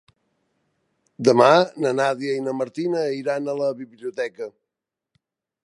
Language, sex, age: Catalan, male, 60-69